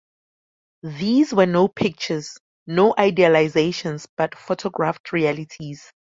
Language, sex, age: English, female, 19-29